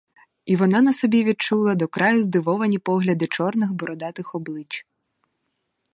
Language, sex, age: Ukrainian, female, 19-29